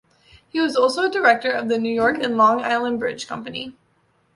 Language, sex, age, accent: English, female, 19-29, United States English